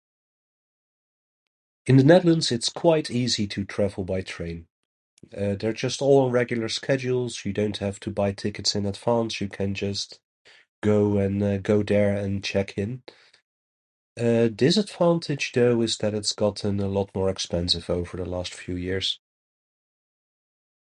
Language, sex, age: English, male, 30-39